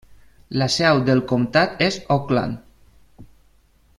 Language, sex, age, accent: Catalan, male, 30-39, valencià